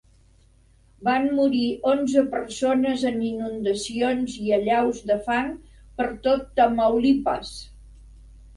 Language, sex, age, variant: Catalan, female, 60-69, Central